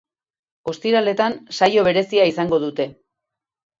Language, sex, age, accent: Basque, female, 40-49, Erdialdekoa edo Nafarra (Gipuzkoa, Nafarroa)